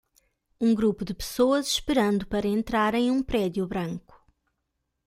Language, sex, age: Portuguese, female, 30-39